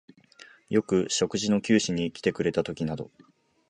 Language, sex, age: Japanese, male, 19-29